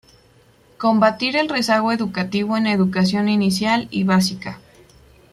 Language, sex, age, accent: Spanish, female, 19-29, México